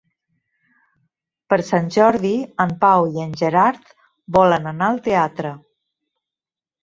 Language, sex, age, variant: Catalan, female, 50-59, Central